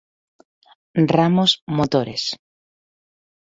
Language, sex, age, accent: Spanish, female, 30-39, España: Centro-Sur peninsular (Madrid, Toledo, Castilla-La Mancha)